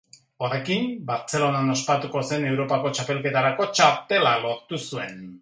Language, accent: Basque, Erdialdekoa edo Nafarra (Gipuzkoa, Nafarroa)